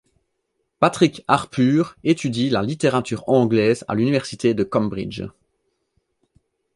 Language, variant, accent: French, Français d'Europe, Français de Belgique